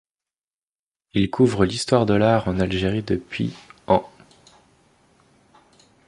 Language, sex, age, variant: French, male, 30-39, Français de métropole